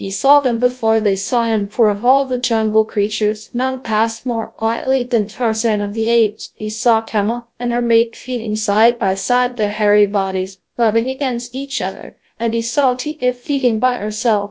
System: TTS, GlowTTS